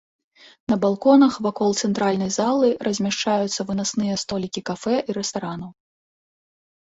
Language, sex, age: Belarusian, female, 19-29